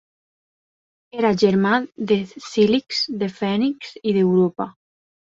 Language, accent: Catalan, valencià